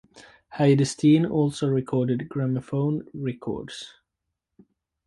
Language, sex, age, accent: English, male, under 19, United States English